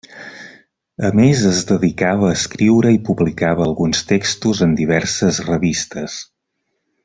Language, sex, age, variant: Catalan, male, 30-39, Central